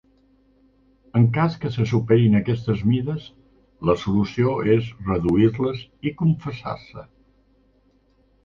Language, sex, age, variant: Catalan, male, 60-69, Central